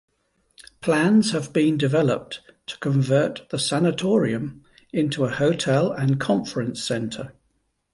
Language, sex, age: English, male, 50-59